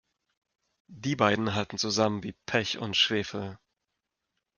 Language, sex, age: German, male, 40-49